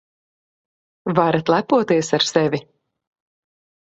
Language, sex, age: Latvian, female, 40-49